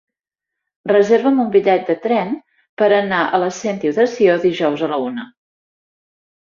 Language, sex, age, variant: Catalan, female, 50-59, Central